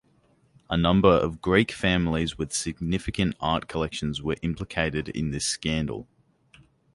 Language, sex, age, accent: English, male, under 19, Australian English; England English